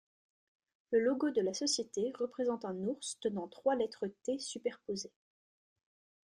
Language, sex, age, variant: French, female, 19-29, Français de métropole